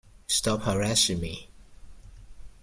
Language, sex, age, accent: English, male, 30-39, United States English